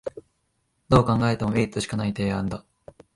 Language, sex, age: Japanese, male, 19-29